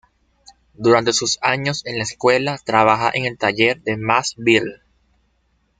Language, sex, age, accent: Spanish, male, 19-29, Caribe: Cuba, Venezuela, Puerto Rico, República Dominicana, Panamá, Colombia caribeña, México caribeño, Costa del golfo de México